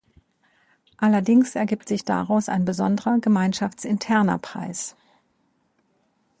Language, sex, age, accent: German, female, 50-59, Deutschland Deutsch